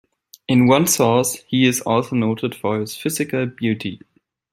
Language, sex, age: English, male, 19-29